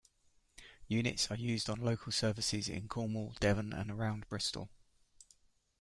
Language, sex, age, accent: English, male, 50-59, England English